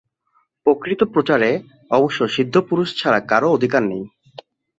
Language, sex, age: Bengali, male, 19-29